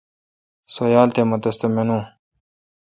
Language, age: Kalkoti, 19-29